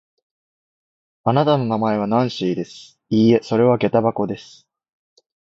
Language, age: Japanese, 19-29